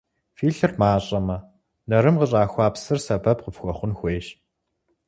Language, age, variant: Kabardian, 19-29, Адыгэбзэ (Къэбэрдей, Кирил, псоми зэдай)